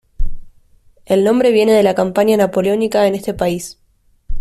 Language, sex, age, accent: Spanish, female, 19-29, Rioplatense: Argentina, Uruguay, este de Bolivia, Paraguay